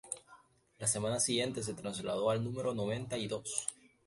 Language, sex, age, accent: Spanish, male, 19-29, América central